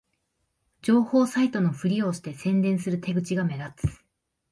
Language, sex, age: Japanese, female, 19-29